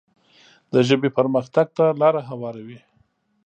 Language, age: Pashto, 40-49